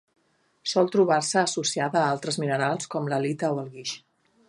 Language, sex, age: Catalan, female, 50-59